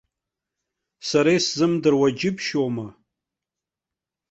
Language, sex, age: Abkhazian, male, 30-39